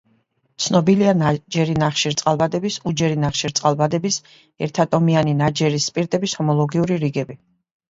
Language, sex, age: Georgian, female, 40-49